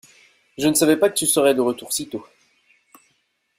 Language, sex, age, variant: French, male, 19-29, Français de métropole